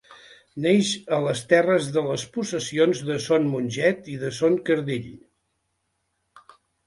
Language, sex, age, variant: Catalan, male, 60-69, Central